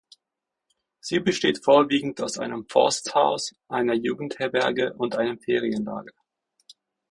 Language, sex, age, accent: German, male, 30-39, Deutschland Deutsch